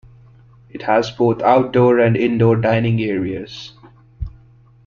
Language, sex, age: English, male, 19-29